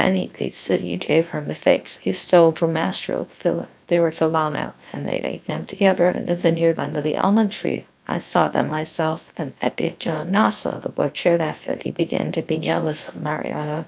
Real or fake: fake